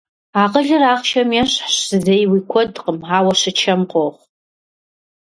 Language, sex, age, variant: Kabardian, female, 40-49, Адыгэбзэ (Къэбэрдей, Кирил, Урысей)